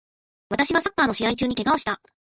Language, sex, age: Japanese, female, 30-39